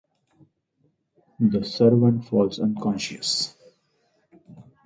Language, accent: English, India and South Asia (India, Pakistan, Sri Lanka)